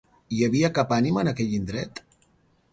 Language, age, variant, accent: Catalan, 50-59, Central, central